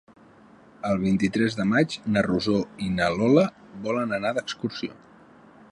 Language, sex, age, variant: Catalan, male, 40-49, Central